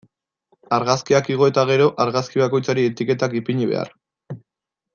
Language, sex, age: Basque, male, 19-29